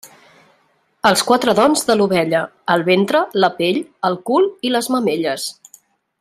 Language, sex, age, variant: Catalan, female, 40-49, Central